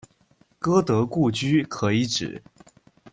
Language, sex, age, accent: Chinese, male, under 19, 出生地：江西省